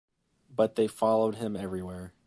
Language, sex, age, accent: English, male, 30-39, United States English